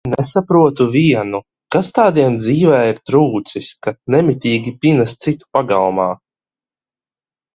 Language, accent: Latvian, Latgaliešu